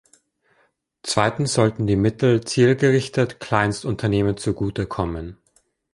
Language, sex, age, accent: German, male, 19-29, Österreichisches Deutsch